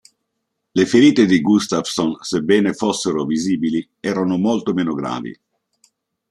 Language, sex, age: Italian, male, 50-59